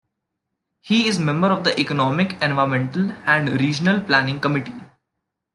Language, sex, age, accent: English, male, 19-29, India and South Asia (India, Pakistan, Sri Lanka)